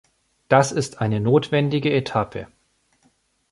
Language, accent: German, Deutschland Deutsch